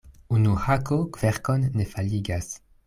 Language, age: Esperanto, 19-29